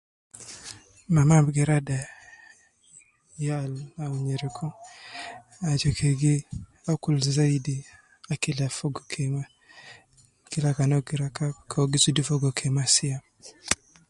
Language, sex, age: Nubi, male, 19-29